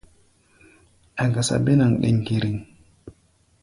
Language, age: Gbaya, 30-39